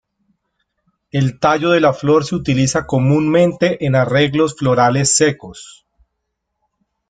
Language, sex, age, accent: Spanish, male, 30-39, Andino-Pacífico: Colombia, Perú, Ecuador, oeste de Bolivia y Venezuela andina